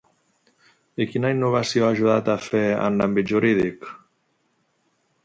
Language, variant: Catalan, Central